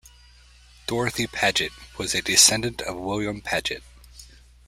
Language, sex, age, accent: English, male, 30-39, United States English